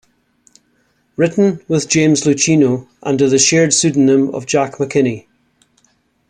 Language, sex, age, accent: English, male, 60-69, Scottish English